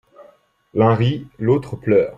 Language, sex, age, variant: French, male, 19-29, Français de métropole